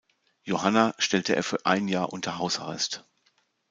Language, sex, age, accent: German, male, 50-59, Deutschland Deutsch